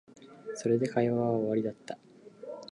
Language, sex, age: Japanese, male, 19-29